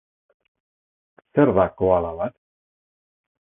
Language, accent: Basque, Erdialdekoa edo Nafarra (Gipuzkoa, Nafarroa)